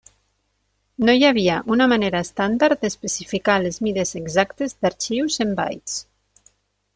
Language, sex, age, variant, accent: Catalan, female, 40-49, Nord-Occidental, Tortosí